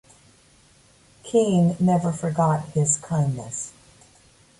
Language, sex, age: English, female, 60-69